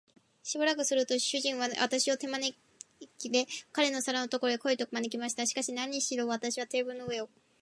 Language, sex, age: Japanese, female, 19-29